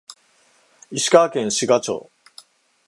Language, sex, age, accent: Japanese, male, 60-69, 標準